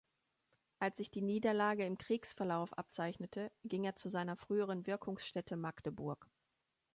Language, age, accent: German, 30-39, Deutschland Deutsch